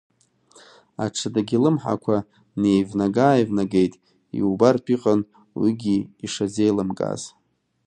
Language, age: Abkhazian, 30-39